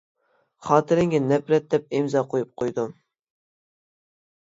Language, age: Uyghur, 19-29